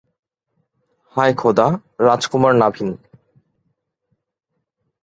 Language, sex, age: Bengali, male, 19-29